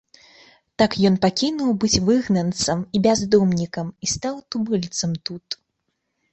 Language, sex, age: Belarusian, female, 19-29